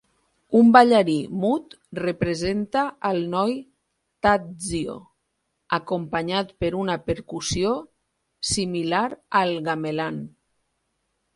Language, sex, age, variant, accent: Catalan, female, 40-49, Tortosí, valencià